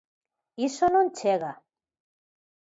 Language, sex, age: Galician, female, 50-59